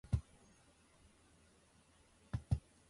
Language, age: Japanese, 19-29